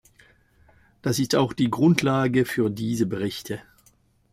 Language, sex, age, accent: German, male, 50-59, Französisch Deutsch